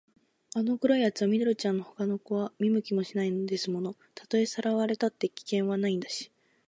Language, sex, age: Japanese, female, 19-29